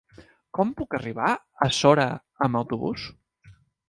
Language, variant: Catalan, Central